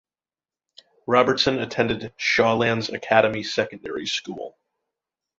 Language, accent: English, United States English